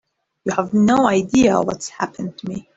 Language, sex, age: English, female, 19-29